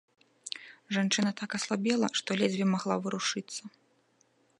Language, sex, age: Belarusian, female, 19-29